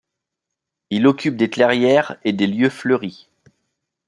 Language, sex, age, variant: French, male, 30-39, Français de métropole